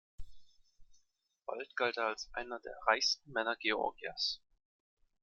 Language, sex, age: German, male, 19-29